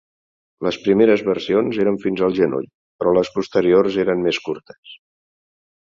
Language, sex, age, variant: Catalan, male, 50-59, Central